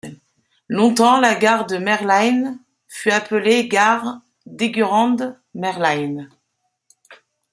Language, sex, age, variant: French, female, 30-39, Français de métropole